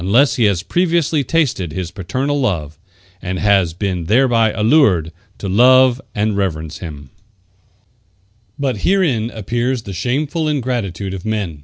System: none